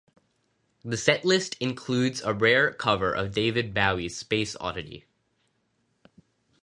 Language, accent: English, India and South Asia (India, Pakistan, Sri Lanka)